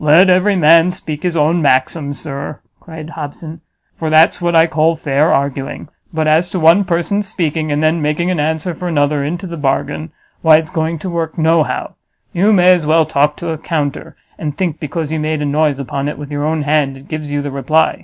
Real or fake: real